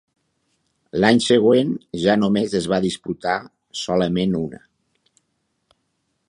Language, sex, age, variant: Catalan, male, 40-49, Nord-Occidental